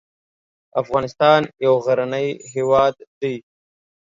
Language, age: Pashto, 19-29